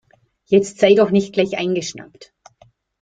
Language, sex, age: German, female, 50-59